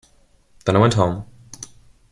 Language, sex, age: English, male, 19-29